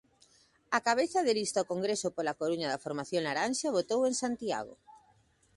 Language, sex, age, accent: Galician, female, 30-39, Normativo (estándar)